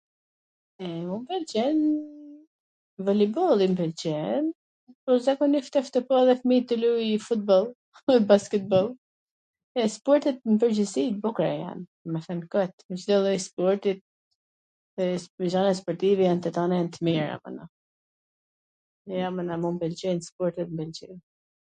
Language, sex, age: Gheg Albanian, female, 40-49